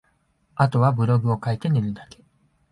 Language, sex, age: Japanese, male, 19-29